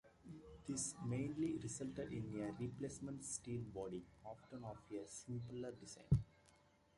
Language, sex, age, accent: English, male, 19-29, United States English